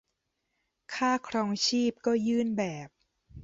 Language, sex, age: Thai, female, 30-39